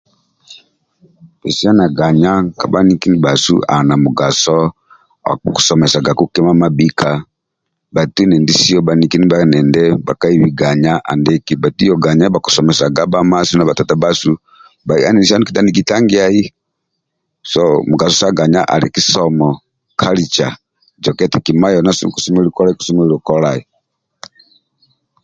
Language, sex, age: Amba (Uganda), male, 50-59